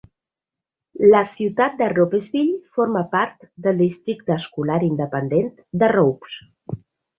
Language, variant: Catalan, Nord-Occidental